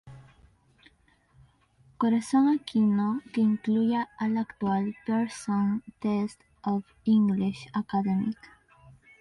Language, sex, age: Spanish, female, under 19